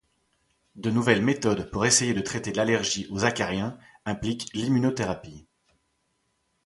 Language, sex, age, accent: French, male, 30-39, Français de Belgique